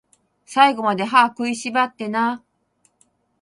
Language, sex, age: Japanese, female, 60-69